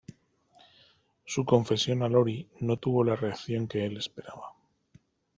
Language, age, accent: Spanish, 40-49, España: Centro-Sur peninsular (Madrid, Toledo, Castilla-La Mancha)